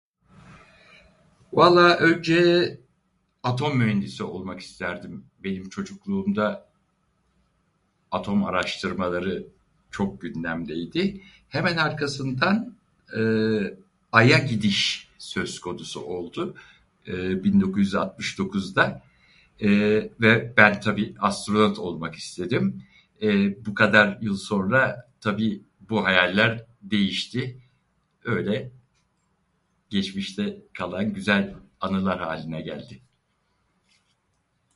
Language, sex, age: Turkish, male, 60-69